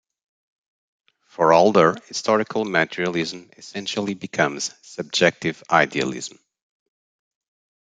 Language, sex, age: English, male, 40-49